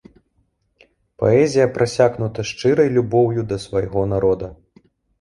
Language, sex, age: Belarusian, male, 30-39